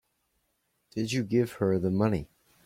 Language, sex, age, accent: English, male, 19-29, United States English